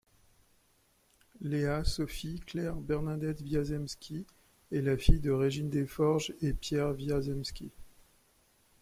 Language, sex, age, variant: French, male, 40-49, Français de métropole